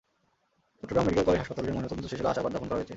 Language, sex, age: Bengali, male, 19-29